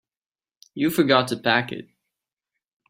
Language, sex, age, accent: English, male, 19-29, United States English